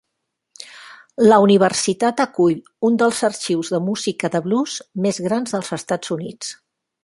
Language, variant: Catalan, Septentrional